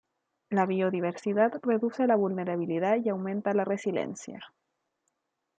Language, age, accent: Spanish, 19-29, Chileno: Chile, Cuyo